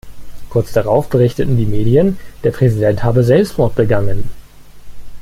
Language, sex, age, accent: German, male, 19-29, Deutschland Deutsch